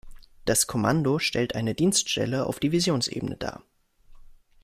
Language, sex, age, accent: German, male, 19-29, Deutschland Deutsch